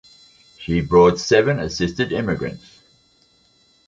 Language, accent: English, Australian English